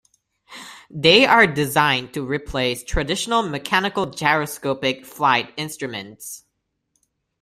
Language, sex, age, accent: English, male, under 19, Malaysian English